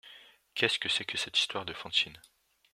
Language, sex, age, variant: French, male, under 19, Français de métropole